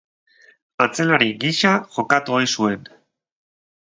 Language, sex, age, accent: Basque, male, 30-39, Mendebalekoa (Araba, Bizkaia, Gipuzkoako mendebaleko herri batzuk)